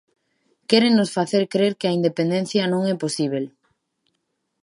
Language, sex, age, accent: Galician, female, 19-29, Normativo (estándar)